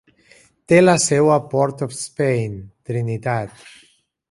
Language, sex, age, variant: Catalan, male, 40-49, Central